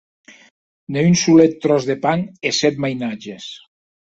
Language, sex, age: Occitan, male, 60-69